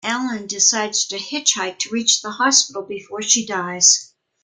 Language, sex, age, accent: English, female, 70-79, United States English